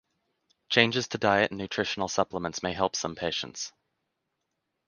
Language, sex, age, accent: English, male, 19-29, United States English